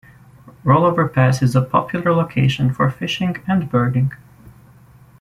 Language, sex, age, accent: English, male, 19-29, United States English